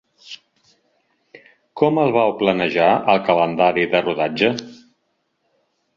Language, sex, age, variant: Catalan, male, 50-59, Central